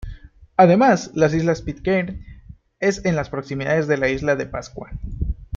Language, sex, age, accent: Spanish, male, 19-29, México